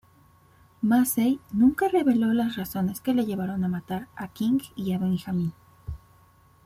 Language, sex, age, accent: Spanish, female, 30-39, México